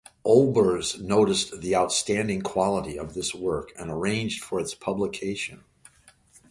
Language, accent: English, United States English